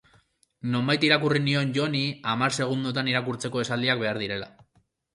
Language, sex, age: Basque, male, 19-29